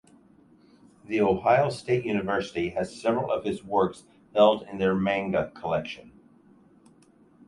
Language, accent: English, United States English